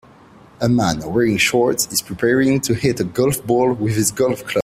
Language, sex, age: English, male, 19-29